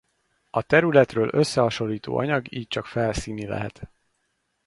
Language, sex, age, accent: Hungarian, male, 30-39, budapesti